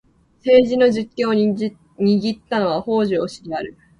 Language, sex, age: Japanese, female, 19-29